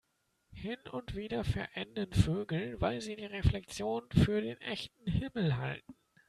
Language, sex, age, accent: German, male, 19-29, Deutschland Deutsch